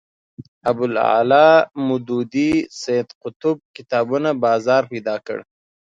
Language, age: Pashto, 19-29